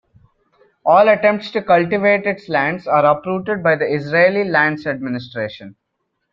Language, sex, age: English, male, under 19